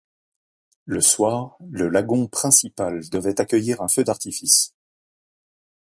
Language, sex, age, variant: French, male, 50-59, Français de métropole